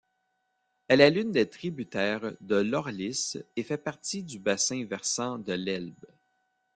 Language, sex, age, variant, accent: French, male, 40-49, Français d'Amérique du Nord, Français du Canada